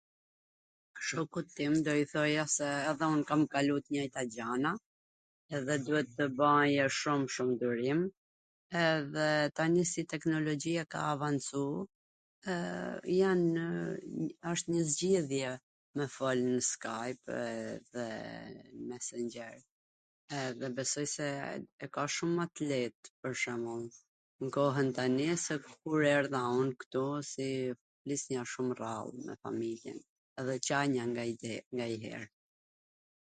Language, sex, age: Gheg Albanian, female, 40-49